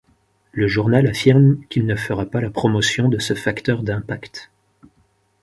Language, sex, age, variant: French, male, 30-39, Français de métropole